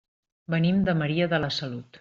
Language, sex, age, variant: Catalan, female, 40-49, Central